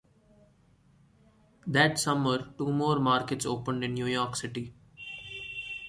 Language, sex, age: English, male, 19-29